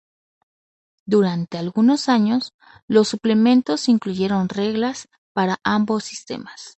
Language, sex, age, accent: Spanish, female, 30-39, México